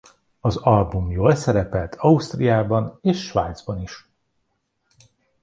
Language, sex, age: Hungarian, male, 30-39